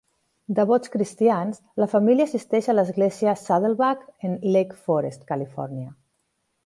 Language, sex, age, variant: Catalan, female, 40-49, Central